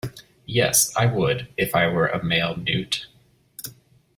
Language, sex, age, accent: English, male, 19-29, United States English